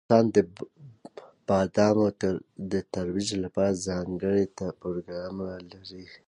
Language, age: Pashto, 30-39